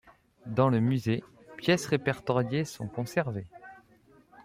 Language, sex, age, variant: French, male, 30-39, Français de métropole